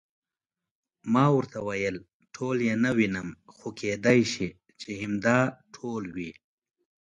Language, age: Pashto, 19-29